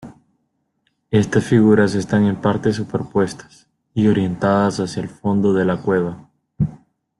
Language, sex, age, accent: Spanish, male, 19-29, América central